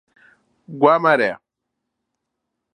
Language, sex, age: Portuguese, male, 40-49